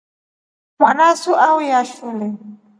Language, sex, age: Rombo, female, 40-49